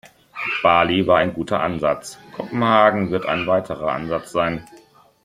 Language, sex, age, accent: German, male, 40-49, Deutschland Deutsch